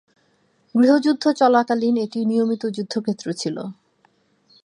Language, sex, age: Bengali, female, 40-49